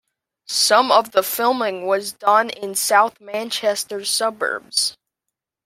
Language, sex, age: English, male, 19-29